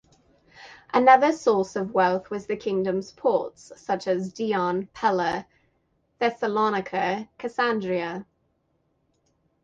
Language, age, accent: English, 30-39, United States English; England English